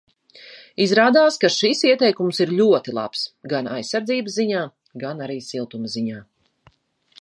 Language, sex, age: Latvian, female, 30-39